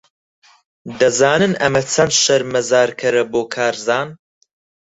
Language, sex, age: Central Kurdish, male, 19-29